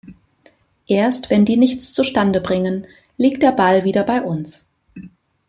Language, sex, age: German, female, 40-49